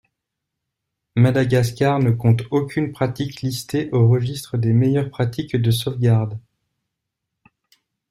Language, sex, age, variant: French, male, 40-49, Français de métropole